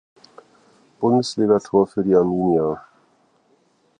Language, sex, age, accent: German, male, 50-59, Deutschland Deutsch